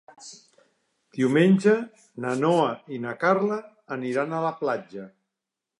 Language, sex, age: Catalan, male, 60-69